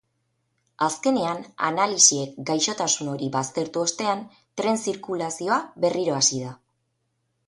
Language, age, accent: Basque, 30-39, Erdialdekoa edo Nafarra (Gipuzkoa, Nafarroa)